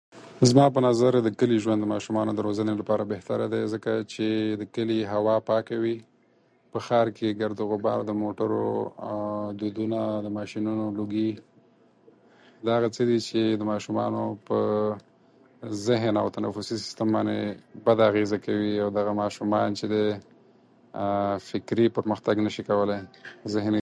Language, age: Pashto, 19-29